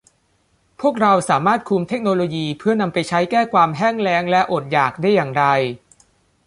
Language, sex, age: Thai, male, under 19